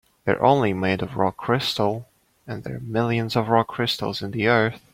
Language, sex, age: English, male, 19-29